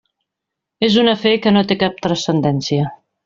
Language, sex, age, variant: Catalan, female, 30-39, Central